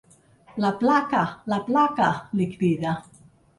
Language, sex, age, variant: Catalan, female, 60-69, Central